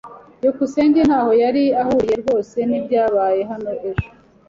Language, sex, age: Kinyarwanda, female, 40-49